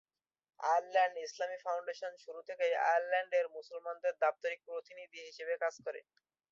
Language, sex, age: Bengali, male, under 19